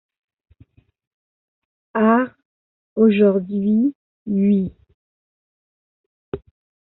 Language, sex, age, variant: French, female, 40-49, Français de métropole